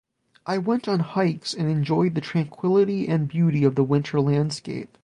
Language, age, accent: English, 19-29, United States English